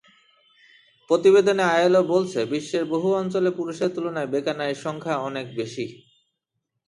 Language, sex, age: Bengali, male, 19-29